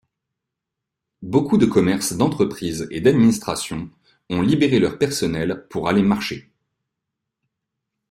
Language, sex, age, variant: French, male, 30-39, Français de métropole